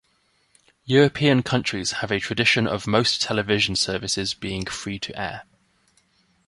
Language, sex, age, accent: English, male, 19-29, England English